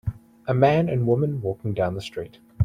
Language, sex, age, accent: English, male, 19-29, New Zealand English